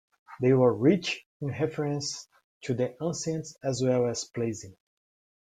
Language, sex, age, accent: English, male, 30-39, United States English